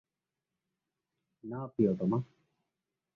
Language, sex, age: Bengali, male, 19-29